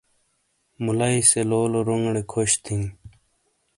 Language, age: Shina, 30-39